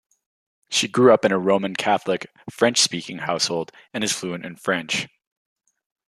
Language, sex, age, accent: English, male, 19-29, Canadian English